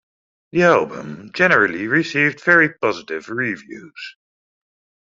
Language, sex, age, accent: English, male, 30-39, England English